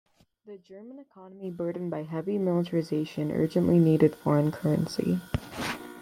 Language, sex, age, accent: English, female, under 19, United States English